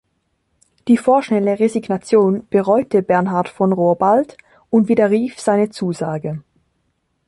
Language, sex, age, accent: German, female, 19-29, Schweizerdeutsch